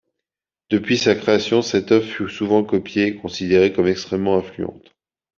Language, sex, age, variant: French, male, 30-39, Français de métropole